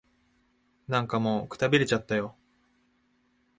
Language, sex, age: Japanese, male, 19-29